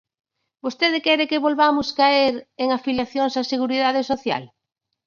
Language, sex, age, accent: Galician, female, 40-49, Normativo (estándar)